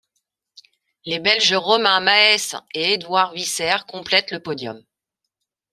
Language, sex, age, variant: French, female, 40-49, Français de métropole